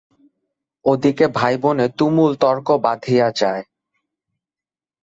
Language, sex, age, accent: Bengali, male, 19-29, Bengali